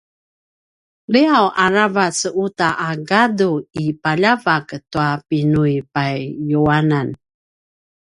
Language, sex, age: Paiwan, female, 50-59